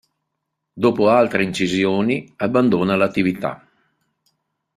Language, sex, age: Italian, male, 60-69